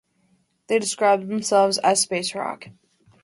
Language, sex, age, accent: English, female, under 19, United States English